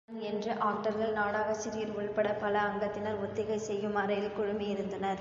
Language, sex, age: Tamil, female, under 19